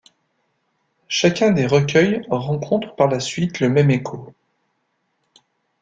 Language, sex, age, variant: French, male, 40-49, Français de métropole